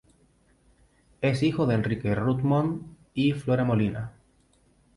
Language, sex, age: Spanish, male, 19-29